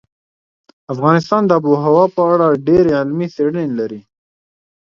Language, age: Pashto, 19-29